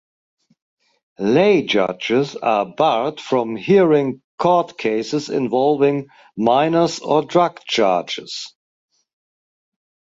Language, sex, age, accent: English, male, 50-59, England English